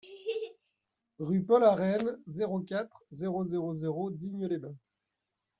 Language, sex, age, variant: French, male, 30-39, Français de métropole